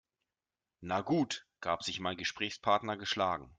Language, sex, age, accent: German, male, 40-49, Deutschland Deutsch